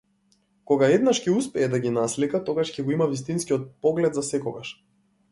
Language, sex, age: Macedonian, male, 19-29